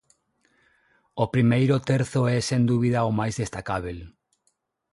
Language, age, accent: Galician, 40-49, Normativo (estándar); Neofalante